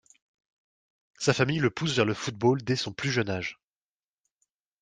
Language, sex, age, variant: French, male, 19-29, Français de métropole